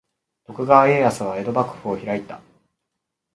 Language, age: Japanese, 19-29